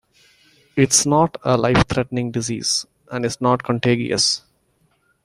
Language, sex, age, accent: English, male, 40-49, India and South Asia (India, Pakistan, Sri Lanka)